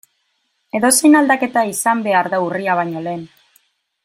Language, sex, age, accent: Basque, female, 40-49, Mendebalekoa (Araba, Bizkaia, Gipuzkoako mendebaleko herri batzuk)